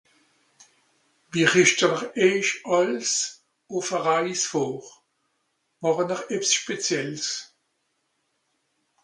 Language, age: Swiss German, 60-69